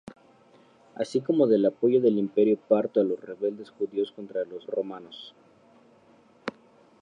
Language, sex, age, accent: Spanish, male, 19-29, México